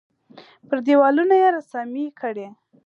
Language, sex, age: Pashto, female, 19-29